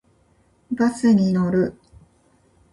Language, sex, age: Japanese, female, 50-59